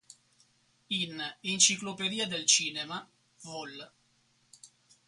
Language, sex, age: Italian, male, 40-49